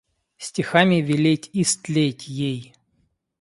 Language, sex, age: Russian, male, 30-39